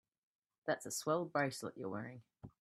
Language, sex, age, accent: English, female, 40-49, Australian English